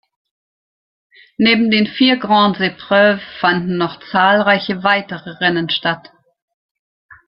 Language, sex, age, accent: German, female, 60-69, Deutschland Deutsch